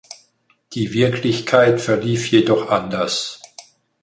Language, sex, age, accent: German, male, 60-69, Deutschland Deutsch